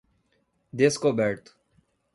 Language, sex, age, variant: Portuguese, male, 40-49, Portuguese (Brasil)